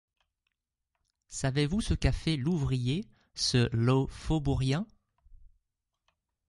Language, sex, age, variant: French, male, 30-39, Français de métropole